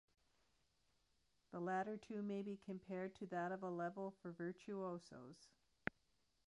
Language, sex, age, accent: English, female, 60-69, Canadian English